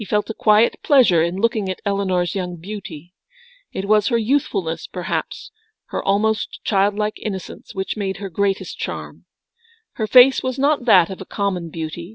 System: none